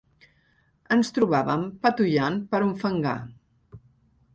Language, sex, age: Catalan, female, 50-59